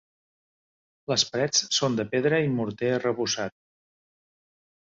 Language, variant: Catalan, Central